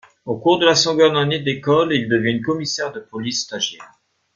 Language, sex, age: French, male, 50-59